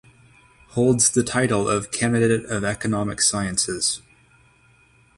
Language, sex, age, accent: English, male, 19-29, United States English